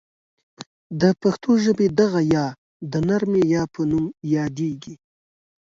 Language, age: Pashto, 30-39